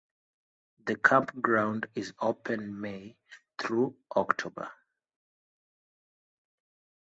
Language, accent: English, Canadian English; Kenyan English